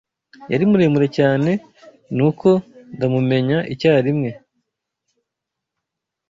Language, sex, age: Kinyarwanda, male, 19-29